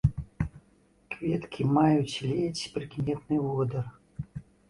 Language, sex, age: Belarusian, male, 50-59